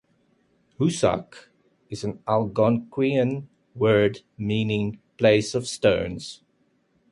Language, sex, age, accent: English, male, 30-39, Southern African (South Africa, Zimbabwe, Namibia)